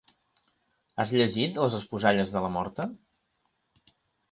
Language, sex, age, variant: Catalan, male, 40-49, Central